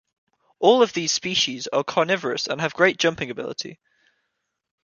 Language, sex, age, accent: English, male, 19-29, England English